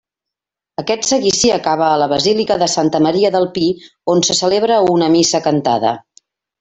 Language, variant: Catalan, Central